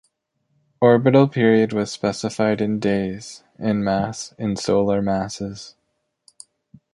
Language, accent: English, United States English